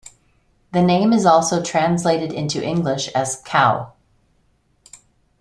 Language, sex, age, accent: English, female, 40-49, United States English